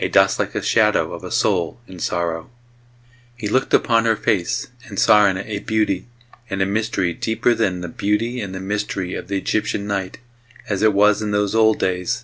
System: none